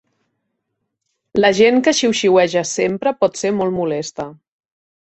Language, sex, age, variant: Catalan, female, 40-49, Central